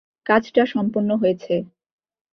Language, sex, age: Bengali, female, 19-29